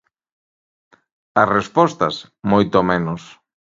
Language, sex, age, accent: Galician, male, 40-49, Normativo (estándar)